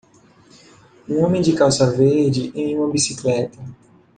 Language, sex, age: Portuguese, male, 30-39